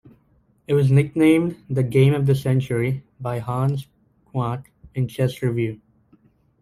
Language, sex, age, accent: English, male, under 19, United States English